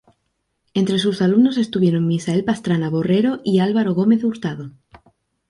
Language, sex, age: Spanish, female, 19-29